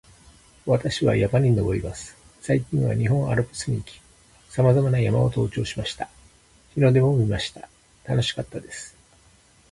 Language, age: Japanese, 60-69